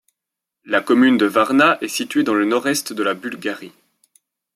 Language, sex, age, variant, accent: French, male, 30-39, Français d'Europe, Français de Belgique